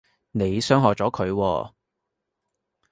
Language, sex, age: Cantonese, male, 19-29